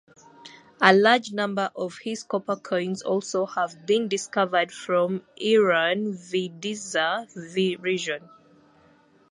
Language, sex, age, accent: English, female, 19-29, England English